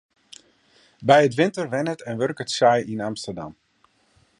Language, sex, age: Western Frisian, male, 50-59